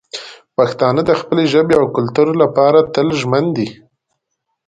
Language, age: Pashto, 19-29